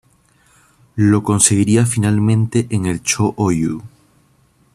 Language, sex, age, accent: Spanish, male, 30-39, Andino-Pacífico: Colombia, Perú, Ecuador, oeste de Bolivia y Venezuela andina